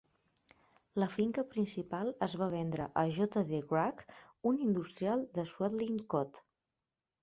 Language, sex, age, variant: Catalan, female, 30-39, Central